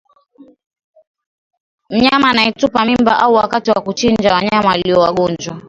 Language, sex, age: Swahili, female, 30-39